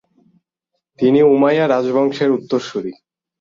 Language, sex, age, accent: Bengali, male, 19-29, প্রমিত; চলিত